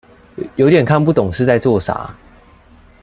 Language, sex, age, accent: Chinese, male, under 19, 出生地：臺中市